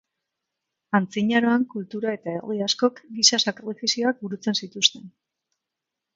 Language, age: Basque, 90+